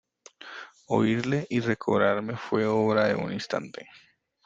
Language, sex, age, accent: Spanish, male, 19-29, Andino-Pacífico: Colombia, Perú, Ecuador, oeste de Bolivia y Venezuela andina